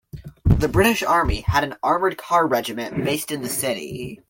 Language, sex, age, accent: English, male, under 19, Canadian English